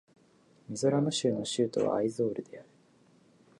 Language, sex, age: Japanese, male, 19-29